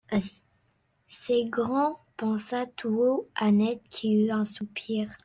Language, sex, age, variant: French, female, under 19, Français de métropole